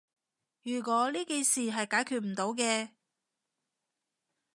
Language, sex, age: Cantonese, female, 30-39